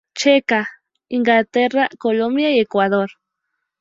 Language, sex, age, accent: Spanish, female, 19-29, México